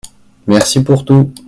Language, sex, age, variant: French, male, 19-29, Français de métropole